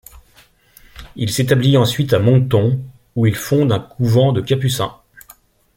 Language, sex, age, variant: French, male, 40-49, Français de métropole